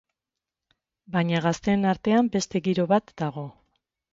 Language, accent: Basque, Mendebalekoa (Araba, Bizkaia, Gipuzkoako mendebaleko herri batzuk)